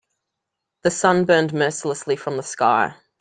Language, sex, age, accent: English, female, 30-39, Australian English